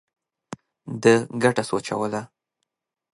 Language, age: Pashto, 19-29